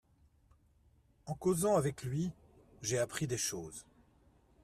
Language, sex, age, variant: French, male, 50-59, Français de métropole